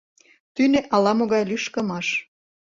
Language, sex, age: Mari, female, 30-39